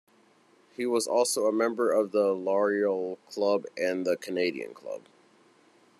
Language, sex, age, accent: English, male, 19-29, United States English